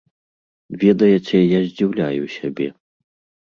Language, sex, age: Belarusian, male, 40-49